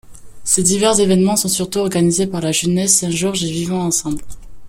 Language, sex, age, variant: French, male, 19-29, Français de métropole